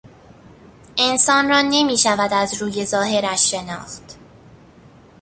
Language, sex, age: Persian, female, under 19